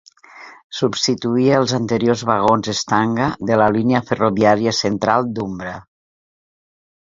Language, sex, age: Catalan, female, 60-69